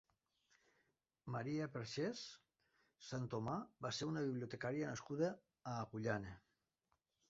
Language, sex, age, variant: Catalan, male, 50-59, Nord-Occidental